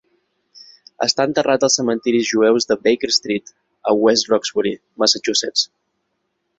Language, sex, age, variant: Catalan, male, 19-29, Central